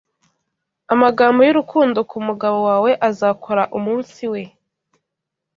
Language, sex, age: Kinyarwanda, female, 19-29